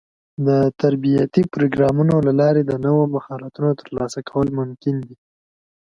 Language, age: Pashto, 19-29